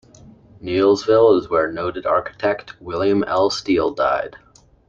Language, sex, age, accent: English, male, 19-29, Canadian English